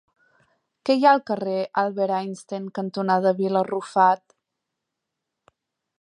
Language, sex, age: Catalan, female, 19-29